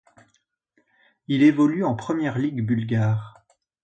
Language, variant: French, Français de métropole